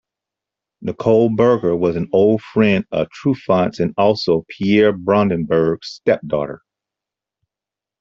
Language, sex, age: English, male, 60-69